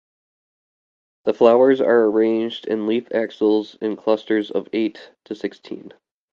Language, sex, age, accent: English, male, 19-29, United States English